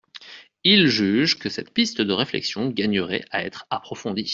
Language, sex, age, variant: French, male, 30-39, Français de métropole